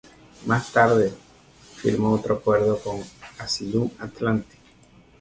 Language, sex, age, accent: Spanish, male, 40-49, Caribe: Cuba, Venezuela, Puerto Rico, República Dominicana, Panamá, Colombia caribeña, México caribeño, Costa del golfo de México